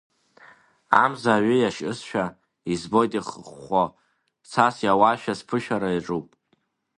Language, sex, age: Abkhazian, male, under 19